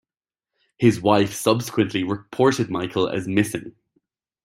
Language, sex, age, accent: English, male, 19-29, Irish English